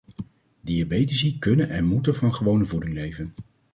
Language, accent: Dutch, Nederlands Nederlands